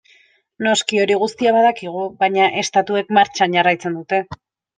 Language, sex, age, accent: Basque, female, 19-29, Erdialdekoa edo Nafarra (Gipuzkoa, Nafarroa)